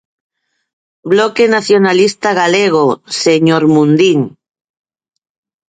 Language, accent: Galician, Normativo (estándar)